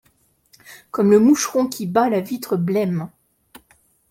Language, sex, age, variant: French, male, 40-49, Français de métropole